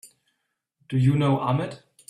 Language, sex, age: English, male, 19-29